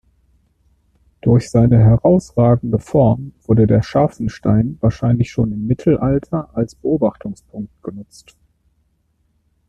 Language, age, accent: German, 30-39, Deutschland Deutsch